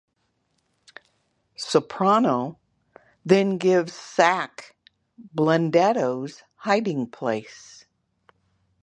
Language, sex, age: English, female, 60-69